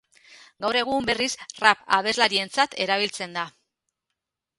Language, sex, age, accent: Basque, female, 40-49, Mendebalekoa (Araba, Bizkaia, Gipuzkoako mendebaleko herri batzuk)